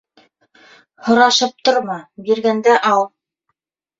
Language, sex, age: Bashkir, female, 30-39